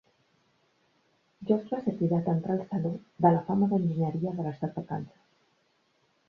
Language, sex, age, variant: Catalan, female, 40-49, Central